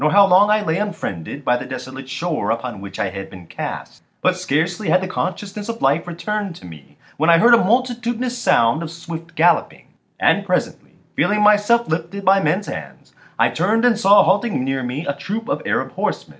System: none